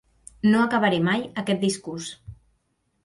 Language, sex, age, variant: Catalan, female, 19-29, Central